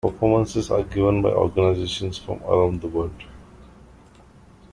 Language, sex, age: English, male, 30-39